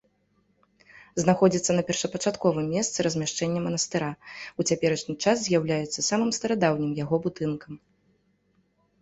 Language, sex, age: Belarusian, female, 19-29